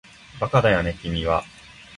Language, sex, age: Japanese, male, 19-29